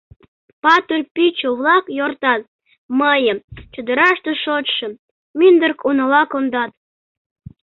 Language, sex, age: Mari, male, under 19